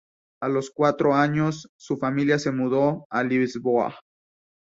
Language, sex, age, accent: Spanish, male, 19-29, México